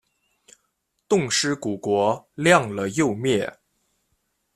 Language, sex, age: Chinese, male, 19-29